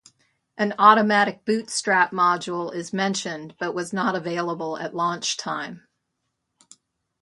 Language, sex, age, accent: English, female, 60-69, United States English